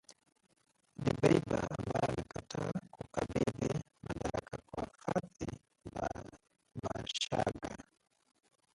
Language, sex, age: Swahili, male, 30-39